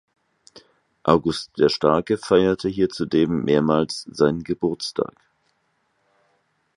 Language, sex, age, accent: German, male, 40-49, Deutschland Deutsch